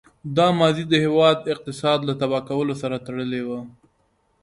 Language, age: Pashto, 19-29